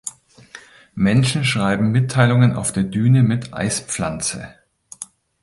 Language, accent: German, Deutschland Deutsch